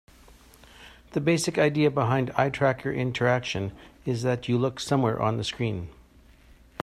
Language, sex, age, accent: English, male, 50-59, Canadian English